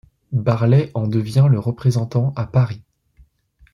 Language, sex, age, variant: French, male, under 19, Français de métropole